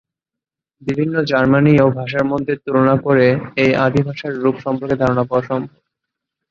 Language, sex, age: Bengali, male, 19-29